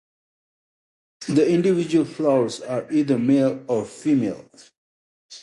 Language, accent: English, India and South Asia (India, Pakistan, Sri Lanka)